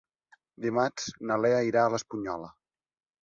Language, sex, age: Catalan, male, 19-29